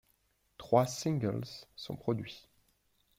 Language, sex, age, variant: French, male, 30-39, Français de métropole